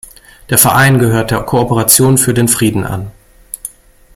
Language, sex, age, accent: German, male, 40-49, Deutschland Deutsch